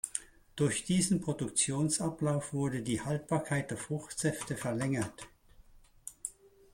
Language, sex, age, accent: German, male, 70-79, Schweizerdeutsch